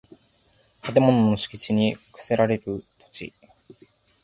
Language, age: Japanese, 19-29